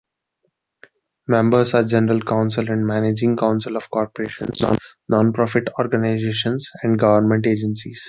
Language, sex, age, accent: English, male, 19-29, India and South Asia (India, Pakistan, Sri Lanka)